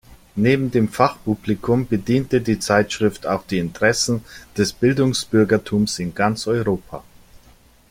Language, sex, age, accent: German, male, 40-49, Deutschland Deutsch